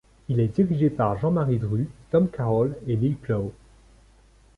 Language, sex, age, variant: French, male, 40-49, Français de métropole